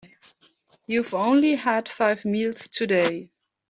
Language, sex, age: English, male, 40-49